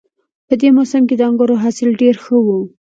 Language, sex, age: Pashto, female, 19-29